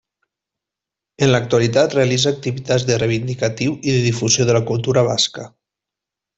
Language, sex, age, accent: Catalan, male, 30-39, valencià